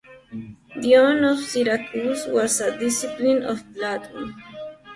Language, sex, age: English, female, 30-39